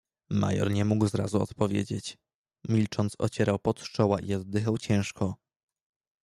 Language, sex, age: Polish, male, 19-29